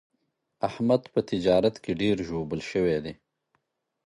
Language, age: Pashto, 30-39